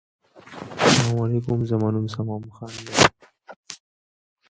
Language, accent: English, United States English